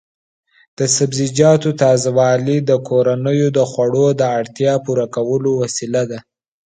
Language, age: Pashto, under 19